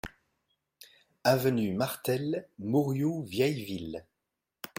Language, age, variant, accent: French, 40-49, Français d'Europe, Français de Belgique